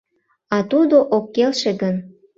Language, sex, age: Mari, female, 19-29